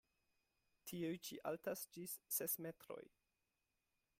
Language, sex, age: Esperanto, male, 30-39